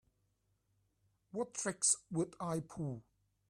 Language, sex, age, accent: English, male, 30-39, Hong Kong English